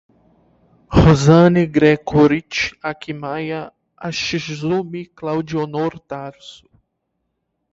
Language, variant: Portuguese, Portuguese (Brasil)